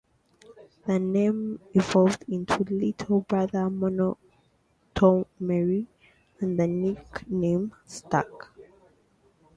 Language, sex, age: English, female, 19-29